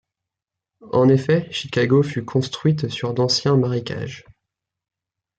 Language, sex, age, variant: French, male, 19-29, Français de métropole